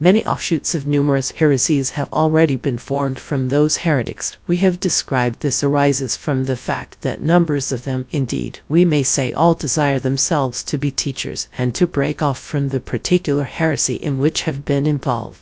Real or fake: fake